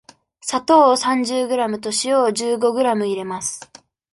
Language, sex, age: Japanese, female, 19-29